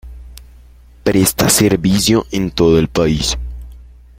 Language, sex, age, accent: Spanish, male, under 19, Andino-Pacífico: Colombia, Perú, Ecuador, oeste de Bolivia y Venezuela andina